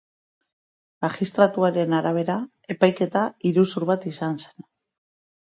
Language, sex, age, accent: Basque, female, 40-49, Mendebalekoa (Araba, Bizkaia, Gipuzkoako mendebaleko herri batzuk)